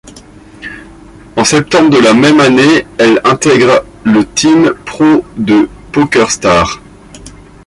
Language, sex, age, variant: French, male, 30-39, Français de métropole